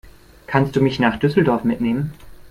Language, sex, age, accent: German, male, 19-29, Deutschland Deutsch